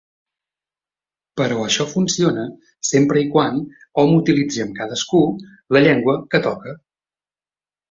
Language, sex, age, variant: Catalan, male, 30-39, Central